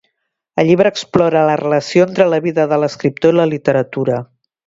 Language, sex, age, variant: Catalan, female, 50-59, Septentrional